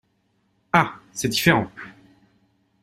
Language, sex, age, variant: French, male, 30-39, Français de métropole